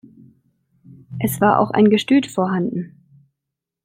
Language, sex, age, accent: German, female, 19-29, Deutschland Deutsch